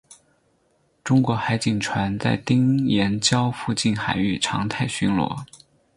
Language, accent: Chinese, 出生地：江西省